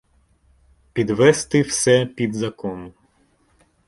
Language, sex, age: Ukrainian, male, 19-29